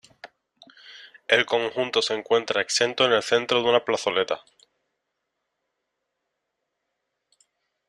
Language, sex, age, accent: Spanish, male, under 19, España: Sur peninsular (Andalucia, Extremadura, Murcia)